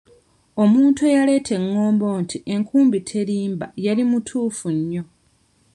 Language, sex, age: Ganda, female, 30-39